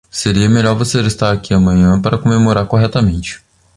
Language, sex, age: Portuguese, male, 19-29